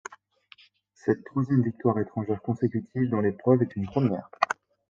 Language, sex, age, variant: French, male, 19-29, Français de métropole